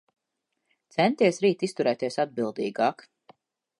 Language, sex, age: Latvian, female, 30-39